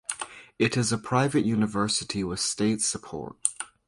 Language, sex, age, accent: English, male, under 19, Canadian English